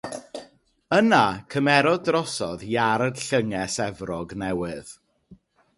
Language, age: Welsh, 30-39